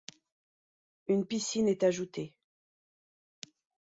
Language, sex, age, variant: French, female, 40-49, Français de métropole